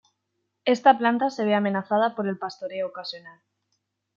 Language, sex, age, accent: Spanish, female, 19-29, España: Centro-Sur peninsular (Madrid, Toledo, Castilla-La Mancha)